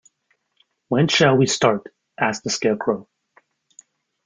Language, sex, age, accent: English, male, 30-39, Canadian English